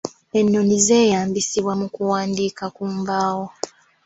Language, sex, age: Ganda, female, 19-29